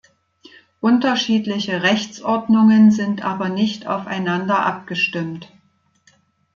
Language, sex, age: German, female, 60-69